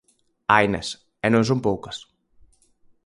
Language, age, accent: Galician, 19-29, Oriental (común en zona oriental)